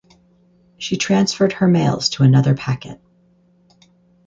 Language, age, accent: English, 40-49, United States English